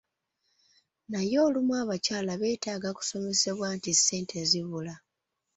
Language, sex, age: Ganda, female, 30-39